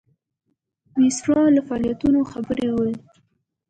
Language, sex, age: Pashto, female, 19-29